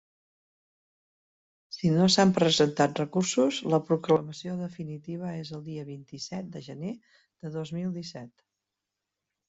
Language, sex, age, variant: Catalan, female, 60-69, Central